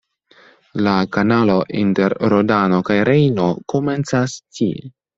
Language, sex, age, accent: Esperanto, male, under 19, Internacia